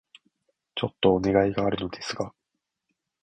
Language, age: Japanese, 19-29